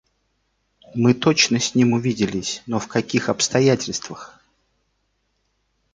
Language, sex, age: Russian, male, 40-49